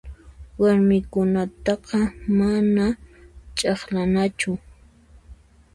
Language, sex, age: Puno Quechua, female, 19-29